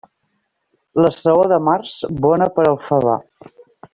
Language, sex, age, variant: Catalan, female, 40-49, Septentrional